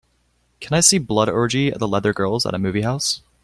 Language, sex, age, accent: English, male, 19-29, United States English